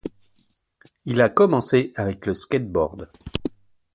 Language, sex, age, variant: French, male, 50-59, Français de métropole